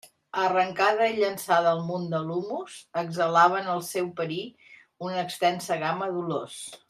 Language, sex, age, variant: Catalan, female, 50-59, Central